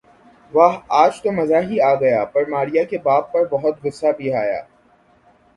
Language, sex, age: Urdu, male, 19-29